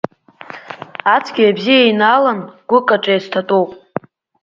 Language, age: Abkhazian, under 19